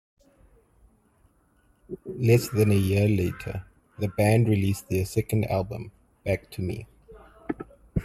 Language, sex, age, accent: English, male, 19-29, Southern African (South Africa, Zimbabwe, Namibia)